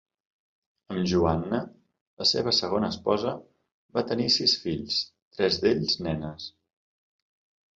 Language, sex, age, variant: Catalan, male, 40-49, Central